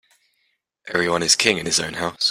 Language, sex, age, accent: English, male, under 19, England English